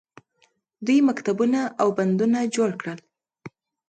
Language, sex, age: Pashto, female, 19-29